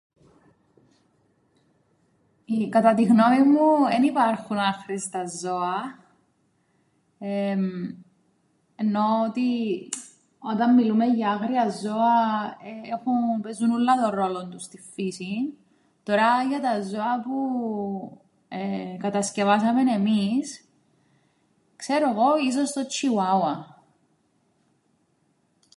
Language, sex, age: Greek, female, 30-39